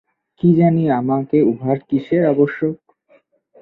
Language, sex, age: Bengali, male, 19-29